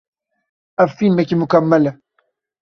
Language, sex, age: Kurdish, male, 19-29